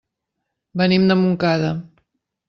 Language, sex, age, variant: Catalan, female, 50-59, Central